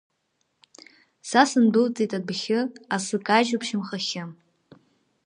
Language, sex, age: Abkhazian, female, 19-29